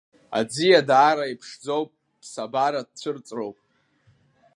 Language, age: Abkhazian, under 19